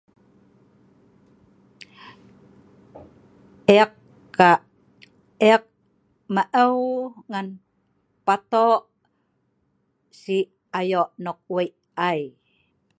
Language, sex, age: Sa'ban, female, 50-59